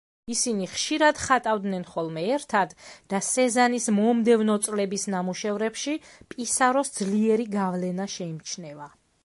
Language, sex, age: Georgian, female, 30-39